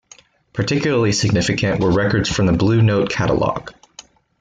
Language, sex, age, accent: English, male, 19-29, United States English